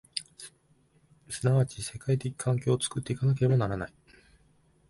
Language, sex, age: Japanese, male, 19-29